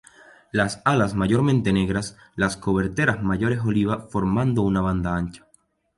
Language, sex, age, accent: Spanish, male, 19-29, España: Islas Canarias